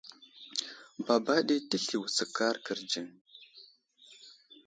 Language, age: Wuzlam, 19-29